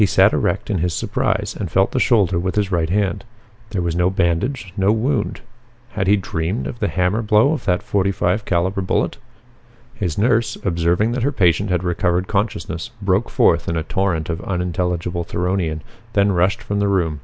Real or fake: real